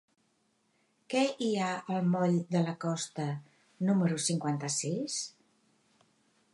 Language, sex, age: Catalan, female, 60-69